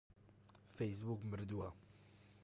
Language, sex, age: Central Kurdish, male, under 19